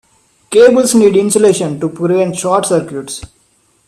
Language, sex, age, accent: English, male, 19-29, India and South Asia (India, Pakistan, Sri Lanka)